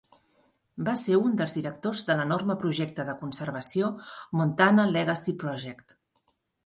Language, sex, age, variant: Catalan, female, 40-49, Central